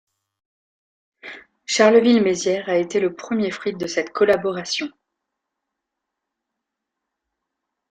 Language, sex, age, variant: French, female, 19-29, Français de métropole